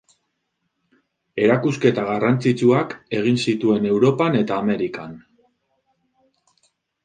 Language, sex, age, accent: Basque, male, 30-39, Mendebalekoa (Araba, Bizkaia, Gipuzkoako mendebaleko herri batzuk)